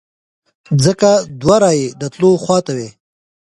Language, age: Pashto, 19-29